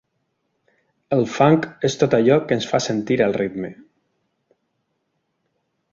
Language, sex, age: Catalan, male, 40-49